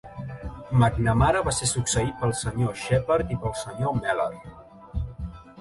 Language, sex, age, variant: Catalan, male, 19-29, Central